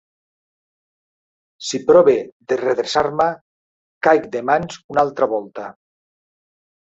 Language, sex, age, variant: Catalan, male, 60-69, Central